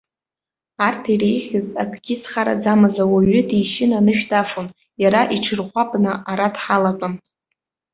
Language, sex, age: Abkhazian, female, 19-29